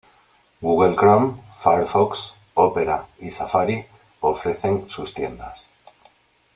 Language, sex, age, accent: Spanish, male, 40-49, España: Norte peninsular (Asturias, Castilla y León, Cantabria, País Vasco, Navarra, Aragón, La Rioja, Guadalajara, Cuenca)